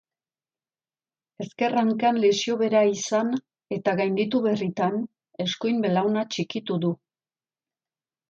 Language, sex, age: Basque, female, 50-59